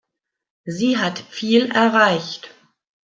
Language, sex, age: German, female, 50-59